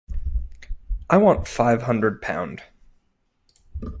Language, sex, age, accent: English, male, 19-29, United States English